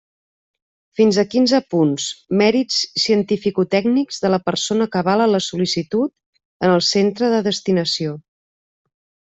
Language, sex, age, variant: Catalan, female, 40-49, Central